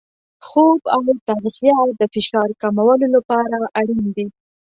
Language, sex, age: Pashto, female, 19-29